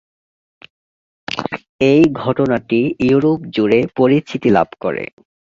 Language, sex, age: Bengali, male, 19-29